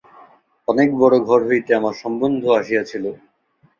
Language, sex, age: Bengali, male, 19-29